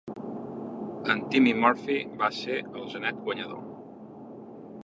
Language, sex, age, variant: Catalan, male, 30-39, Central